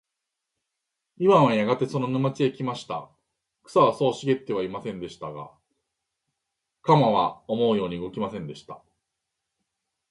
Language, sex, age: Japanese, male, 40-49